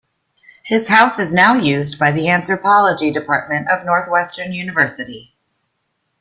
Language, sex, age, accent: English, female, 40-49, United States English